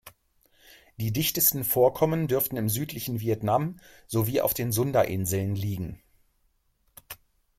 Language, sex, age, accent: German, male, 40-49, Deutschland Deutsch